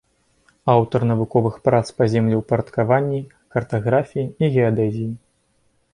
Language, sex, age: Belarusian, male, under 19